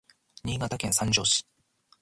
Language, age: Japanese, 19-29